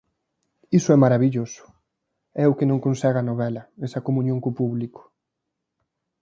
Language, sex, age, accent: Galician, male, 19-29, Atlántico (seseo e gheada)